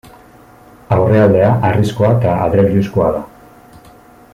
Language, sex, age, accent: Basque, male, 40-49, Mendebalekoa (Araba, Bizkaia, Gipuzkoako mendebaleko herri batzuk)